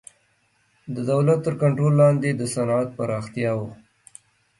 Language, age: Pashto, 19-29